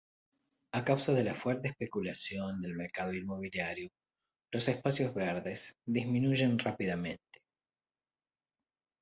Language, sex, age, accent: Spanish, male, 40-49, Rioplatense: Argentina, Uruguay, este de Bolivia, Paraguay